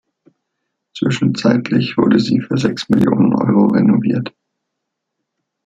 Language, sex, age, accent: German, male, 40-49, Deutschland Deutsch